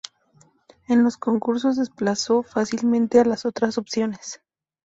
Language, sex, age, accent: Spanish, female, 19-29, México